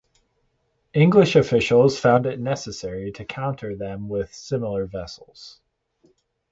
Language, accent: English, United States English